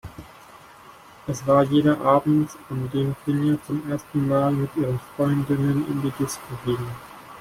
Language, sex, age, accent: German, male, 19-29, Schweizerdeutsch